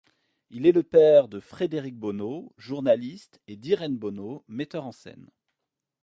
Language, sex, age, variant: French, male, 30-39, Français de métropole